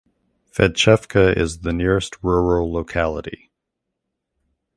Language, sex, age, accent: English, male, 40-49, United States English